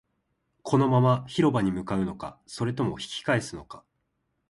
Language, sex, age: Japanese, male, 19-29